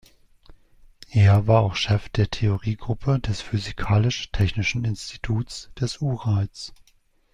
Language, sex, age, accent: German, male, 30-39, Deutschland Deutsch